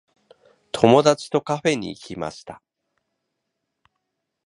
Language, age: Japanese, 50-59